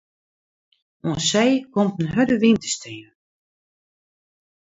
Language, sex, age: Western Frisian, female, 60-69